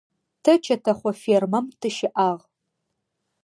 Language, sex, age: Adyghe, female, 30-39